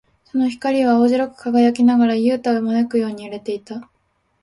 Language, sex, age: Japanese, female, 19-29